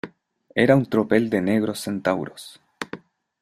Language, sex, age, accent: Spanish, male, 19-29, Chileno: Chile, Cuyo